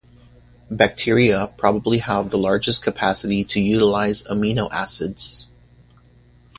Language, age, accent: English, 30-39, United States English